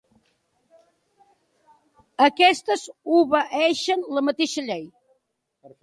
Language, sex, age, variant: Catalan, male, 40-49, Central